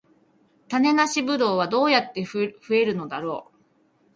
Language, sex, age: Japanese, female, 30-39